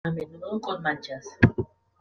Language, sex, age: Spanish, female, 30-39